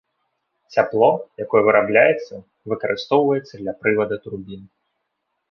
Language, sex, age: Belarusian, male, 19-29